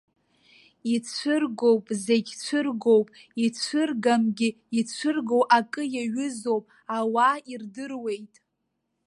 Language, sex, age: Abkhazian, female, under 19